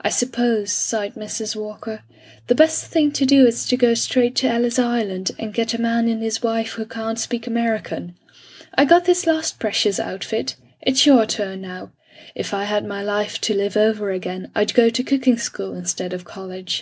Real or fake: real